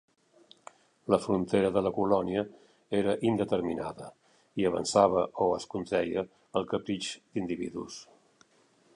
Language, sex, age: Catalan, male, 60-69